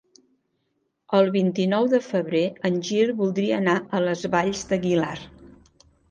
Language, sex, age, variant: Catalan, female, 50-59, Central